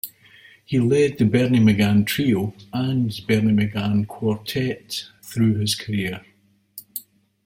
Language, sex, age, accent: English, male, 70-79, Scottish English